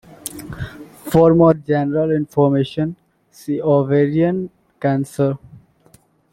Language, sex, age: English, male, 19-29